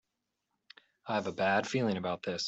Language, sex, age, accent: English, male, 30-39, United States English